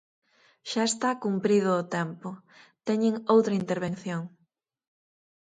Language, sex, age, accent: Galician, female, 30-39, Normativo (estándar)